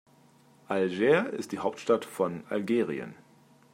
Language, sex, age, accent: German, male, 30-39, Deutschland Deutsch